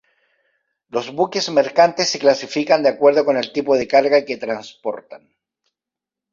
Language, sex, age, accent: Spanish, male, 50-59, Chileno: Chile, Cuyo